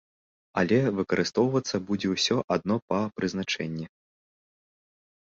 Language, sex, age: Belarusian, male, 19-29